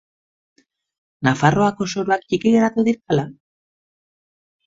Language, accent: Basque, Erdialdekoa edo Nafarra (Gipuzkoa, Nafarroa)